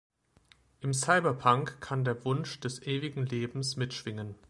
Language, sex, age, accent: German, male, 30-39, Deutschland Deutsch